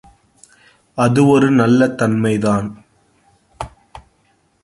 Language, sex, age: Tamil, male, 19-29